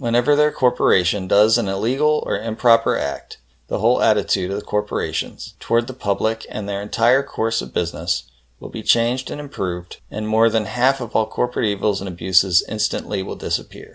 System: none